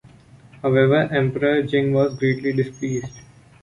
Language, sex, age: English, male, under 19